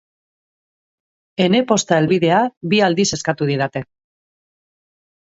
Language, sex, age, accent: Basque, female, 40-49, Mendebalekoa (Araba, Bizkaia, Gipuzkoako mendebaleko herri batzuk)